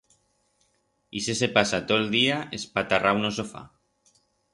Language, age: Aragonese, 40-49